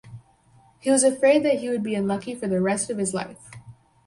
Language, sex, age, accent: English, female, under 19, United States English